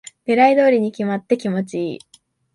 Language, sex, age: Japanese, female, 19-29